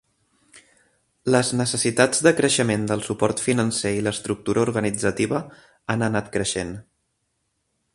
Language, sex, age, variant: Catalan, male, 30-39, Central